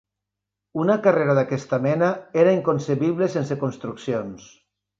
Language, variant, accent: Catalan, Valencià meridional, valencià